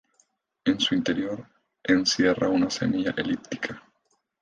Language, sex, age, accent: Spanish, male, 19-29, Caribe: Cuba, Venezuela, Puerto Rico, República Dominicana, Panamá, Colombia caribeña, México caribeño, Costa del golfo de México